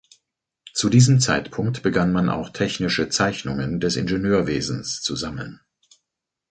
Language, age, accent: German, 50-59, Deutschland Deutsch